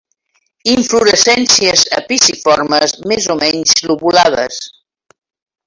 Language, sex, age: Catalan, female, 70-79